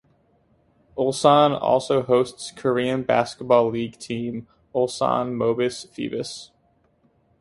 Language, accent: English, United States English